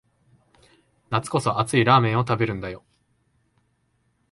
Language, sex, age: Japanese, male, 19-29